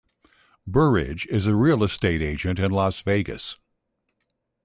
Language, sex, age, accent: English, male, 60-69, United States English